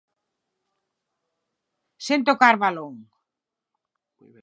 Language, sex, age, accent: Galician, male, 19-29, Central (gheada)